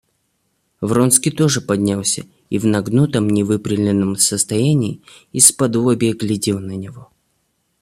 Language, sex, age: Russian, male, 19-29